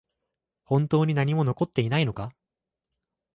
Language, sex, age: Japanese, male, 19-29